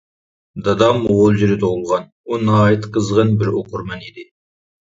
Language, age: Uyghur, 19-29